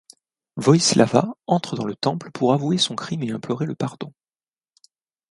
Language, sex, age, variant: French, male, 19-29, Français de métropole